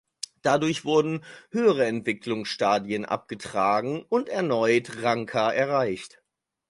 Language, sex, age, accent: German, male, 30-39, Deutschland Deutsch